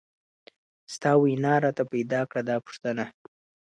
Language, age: Pashto, 19-29